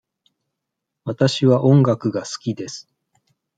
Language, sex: Japanese, male